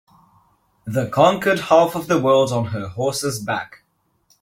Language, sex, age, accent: English, male, under 19, England English